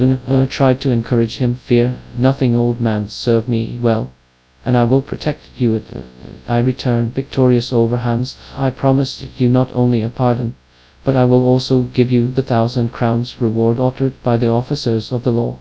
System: TTS, FastPitch